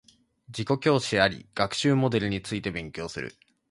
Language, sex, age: Japanese, male, 19-29